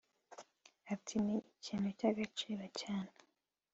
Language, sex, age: Kinyarwanda, female, 19-29